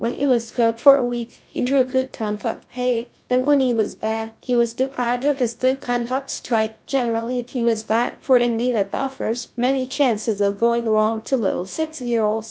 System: TTS, GlowTTS